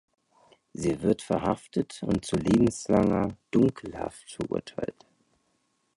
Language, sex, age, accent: German, male, 19-29, Deutschland Deutsch